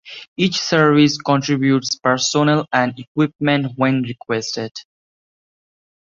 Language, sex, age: English, male, 19-29